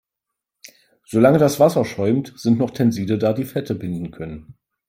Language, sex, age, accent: German, male, 40-49, Deutschland Deutsch